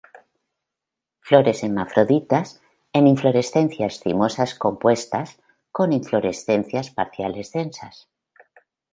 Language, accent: Spanish, España: Centro-Sur peninsular (Madrid, Toledo, Castilla-La Mancha)